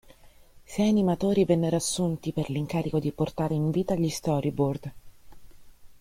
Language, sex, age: Italian, female, 19-29